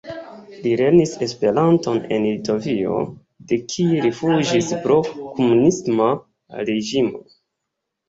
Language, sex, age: Esperanto, male, 19-29